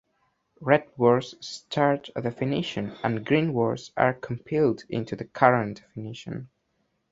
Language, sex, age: English, male, under 19